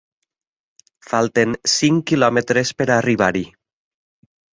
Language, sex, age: Catalan, male, 40-49